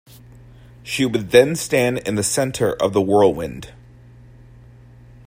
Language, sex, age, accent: English, male, 19-29, United States English